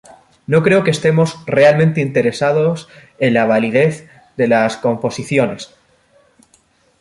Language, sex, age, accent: Spanish, male, 19-29, Chileno: Chile, Cuyo